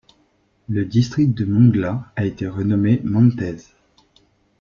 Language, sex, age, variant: French, male, 19-29, Français de métropole